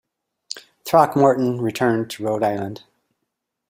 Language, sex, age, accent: English, male, 50-59, United States English